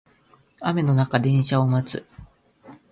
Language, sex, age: Japanese, male, 19-29